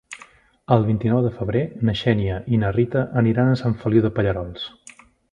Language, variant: Catalan, Central